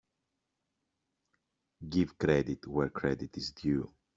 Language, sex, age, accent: English, male, 30-39, England English